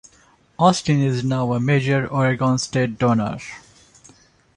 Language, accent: English, India and South Asia (India, Pakistan, Sri Lanka)